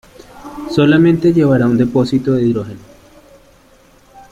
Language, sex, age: Spanish, male, 30-39